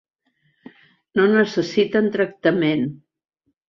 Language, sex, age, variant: Catalan, female, 60-69, Central